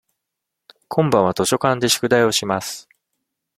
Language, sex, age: Japanese, male, 50-59